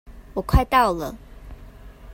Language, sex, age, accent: Chinese, female, 19-29, 出生地：臺北市